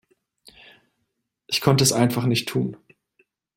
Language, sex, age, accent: German, male, 19-29, Deutschland Deutsch